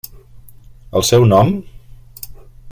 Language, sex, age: Catalan, male, 50-59